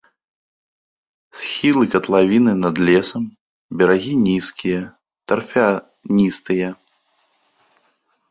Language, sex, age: Belarusian, male, 30-39